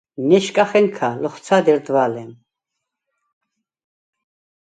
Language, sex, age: Svan, female, 70-79